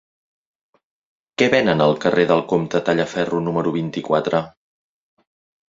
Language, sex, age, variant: Catalan, male, 40-49, Central